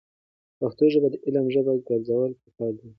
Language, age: Pashto, 19-29